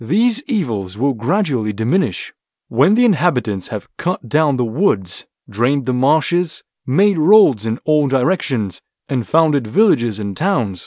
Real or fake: real